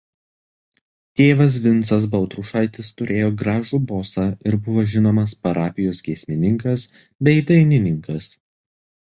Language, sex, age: Lithuanian, male, 19-29